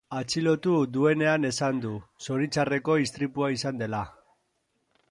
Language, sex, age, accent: Basque, male, 40-49, Mendebalekoa (Araba, Bizkaia, Gipuzkoako mendebaleko herri batzuk)